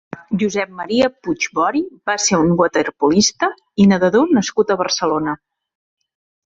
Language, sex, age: Catalan, female, 40-49